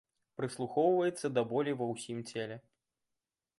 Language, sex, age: Belarusian, male, 19-29